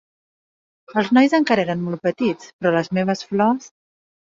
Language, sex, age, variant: Catalan, female, 40-49, Central